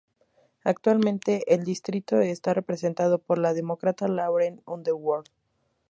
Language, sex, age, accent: Spanish, female, 19-29, México